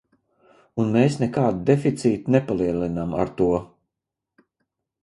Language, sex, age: Latvian, male, 50-59